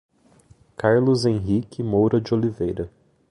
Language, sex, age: Portuguese, male, 30-39